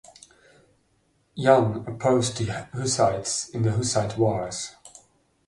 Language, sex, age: English, male, 40-49